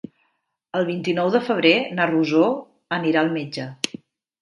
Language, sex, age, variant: Catalan, female, 40-49, Central